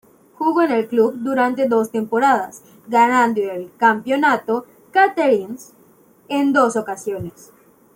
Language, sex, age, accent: Spanish, female, 19-29, México